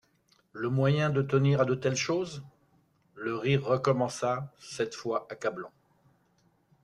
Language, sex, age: French, male, 60-69